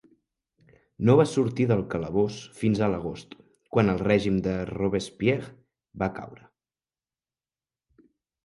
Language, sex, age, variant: Catalan, male, 19-29, Central